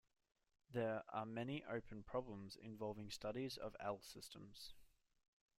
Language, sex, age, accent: English, male, 19-29, Australian English